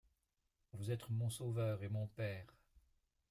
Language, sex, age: French, male, 60-69